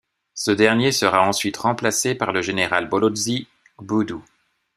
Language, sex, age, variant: French, male, 50-59, Français de métropole